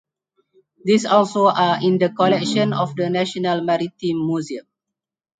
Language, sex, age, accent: English, male, 40-49, Malaysian English